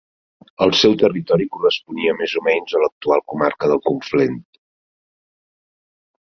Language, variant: Catalan, Central